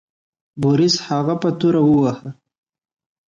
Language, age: Pashto, 19-29